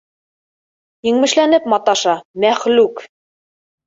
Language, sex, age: Bashkir, female, 30-39